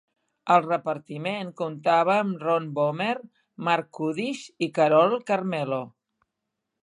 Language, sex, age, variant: Catalan, female, 50-59, Central